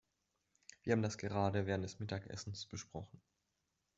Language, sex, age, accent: German, male, 19-29, Deutschland Deutsch